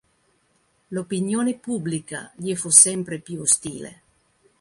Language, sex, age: Italian, female, 50-59